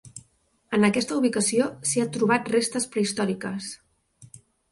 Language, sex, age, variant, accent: Catalan, female, 30-39, Central, central